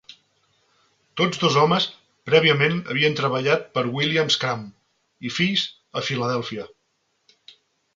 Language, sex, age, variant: Catalan, male, 40-49, Central